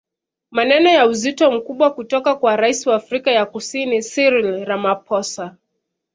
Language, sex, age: Swahili, female, 19-29